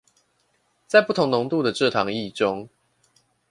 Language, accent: Chinese, 出生地：臺北市